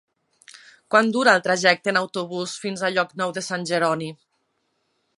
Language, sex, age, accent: Catalan, female, 30-39, valencià